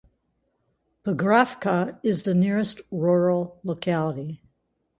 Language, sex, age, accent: English, female, 60-69, United States English